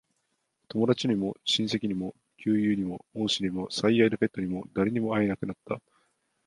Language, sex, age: Japanese, male, 19-29